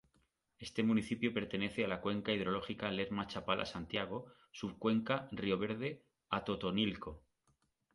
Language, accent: Spanish, España: Norte peninsular (Asturias, Castilla y León, Cantabria, País Vasco, Navarra, Aragón, La Rioja, Guadalajara, Cuenca)